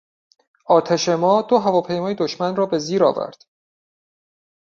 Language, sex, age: Persian, male, 40-49